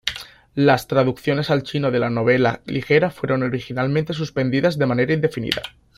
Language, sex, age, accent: Spanish, male, 19-29, España: Sur peninsular (Andalucia, Extremadura, Murcia)